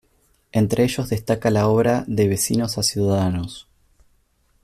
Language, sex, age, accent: Spanish, male, 19-29, Rioplatense: Argentina, Uruguay, este de Bolivia, Paraguay